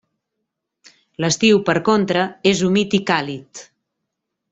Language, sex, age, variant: Catalan, female, 40-49, Central